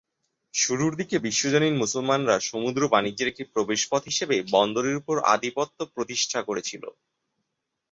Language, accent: Bengali, Bengali